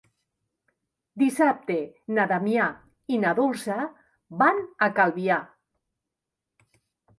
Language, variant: Catalan, Central